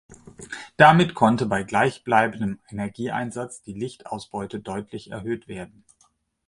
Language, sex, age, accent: German, male, 50-59, Deutschland Deutsch